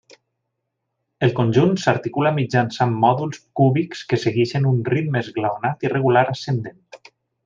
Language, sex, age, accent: Catalan, male, 40-49, valencià